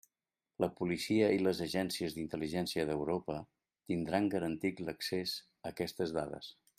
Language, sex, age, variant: Catalan, male, 60-69, Central